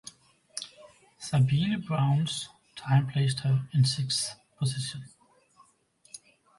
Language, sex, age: English, male, 40-49